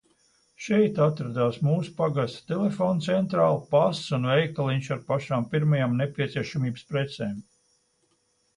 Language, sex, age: Latvian, male, 70-79